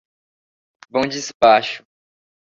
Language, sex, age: Portuguese, male, 19-29